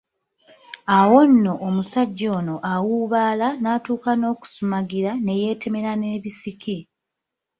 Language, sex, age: Ganda, female, 19-29